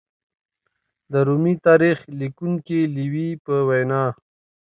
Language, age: Pashto, 19-29